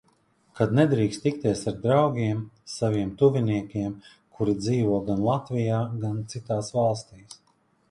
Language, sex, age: Latvian, male, 40-49